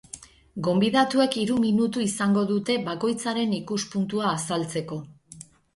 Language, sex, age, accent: Basque, female, 50-59, Erdialdekoa edo Nafarra (Gipuzkoa, Nafarroa)